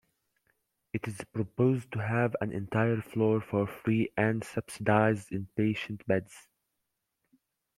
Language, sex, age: English, male, 19-29